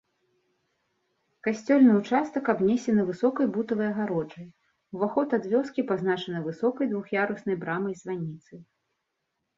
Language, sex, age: Belarusian, female, 40-49